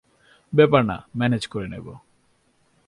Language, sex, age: Bengali, male, 19-29